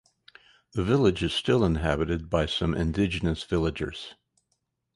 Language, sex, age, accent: English, male, 50-59, United States English